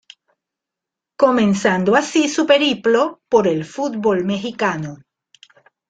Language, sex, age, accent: Spanish, female, 50-59, Caribe: Cuba, Venezuela, Puerto Rico, República Dominicana, Panamá, Colombia caribeña, México caribeño, Costa del golfo de México